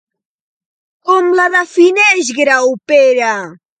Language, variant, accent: Catalan, Central, central; septentrional